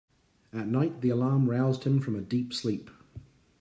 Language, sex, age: English, male, 40-49